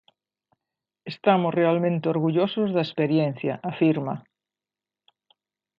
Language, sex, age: Galician, female, 60-69